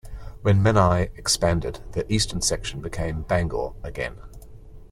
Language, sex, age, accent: English, male, 40-49, Australian English